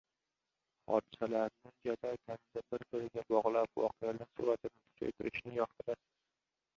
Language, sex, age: Uzbek, male, 19-29